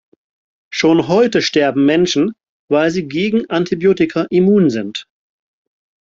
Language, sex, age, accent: German, male, 30-39, Deutschland Deutsch